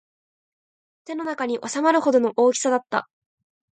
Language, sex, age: Japanese, female, 19-29